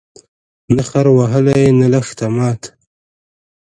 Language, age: Pashto, 19-29